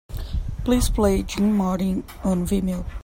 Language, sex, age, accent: English, male, 19-29, United States English